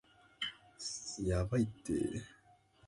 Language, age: English, 19-29